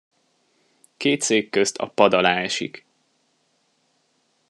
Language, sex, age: Hungarian, male, 19-29